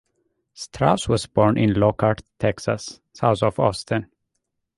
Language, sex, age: English, male, 19-29